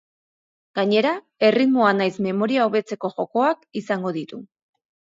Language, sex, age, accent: Basque, female, 40-49, Erdialdekoa edo Nafarra (Gipuzkoa, Nafarroa)